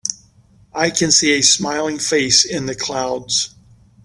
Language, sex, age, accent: English, male, 50-59, United States English